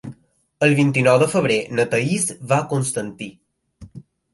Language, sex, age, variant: Catalan, male, under 19, Balear